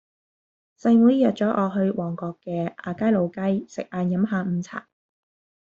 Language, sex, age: Cantonese, female, 30-39